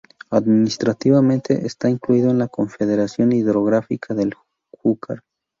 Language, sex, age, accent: Spanish, male, 19-29, México